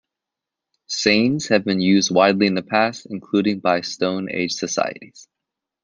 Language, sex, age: English, male, 30-39